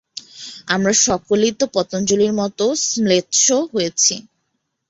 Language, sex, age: Bengali, female, 19-29